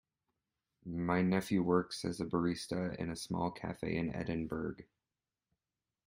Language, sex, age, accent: English, male, 19-29, United States English